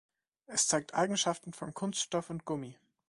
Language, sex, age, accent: German, male, 19-29, Deutschland Deutsch